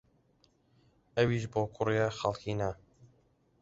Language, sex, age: Central Kurdish, male, under 19